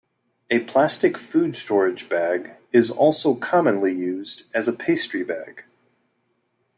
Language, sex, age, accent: English, male, 40-49, United States English